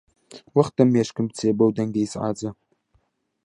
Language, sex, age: Central Kurdish, male, 19-29